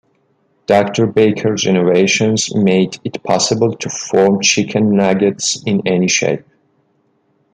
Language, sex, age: English, male, 30-39